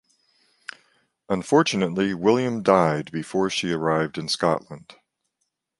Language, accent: English, United States English